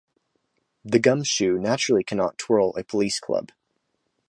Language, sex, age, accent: English, male, 19-29, United States English